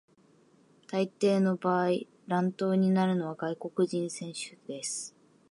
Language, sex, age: Japanese, female, 19-29